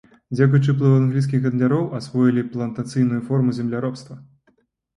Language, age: Belarusian, 19-29